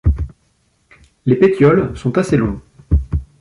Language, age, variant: French, 30-39, Français de métropole